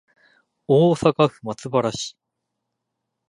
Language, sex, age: Japanese, male, 30-39